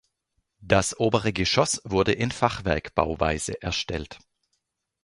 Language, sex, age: German, male, 40-49